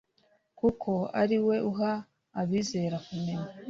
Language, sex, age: Kinyarwanda, female, 30-39